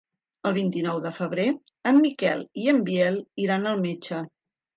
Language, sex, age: Catalan, female, 50-59